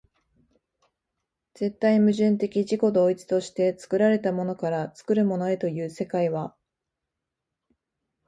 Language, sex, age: Japanese, female, 30-39